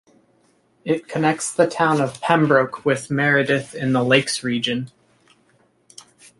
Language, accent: English, United States English